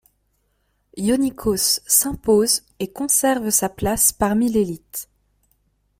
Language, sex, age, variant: French, female, 19-29, Français de métropole